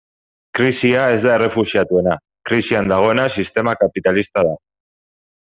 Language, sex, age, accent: Basque, male, 30-39, Erdialdekoa edo Nafarra (Gipuzkoa, Nafarroa)